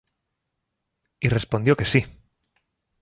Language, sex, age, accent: Spanish, male, 30-39, España: Norte peninsular (Asturias, Castilla y León, Cantabria, País Vasco, Navarra, Aragón, La Rioja, Guadalajara, Cuenca)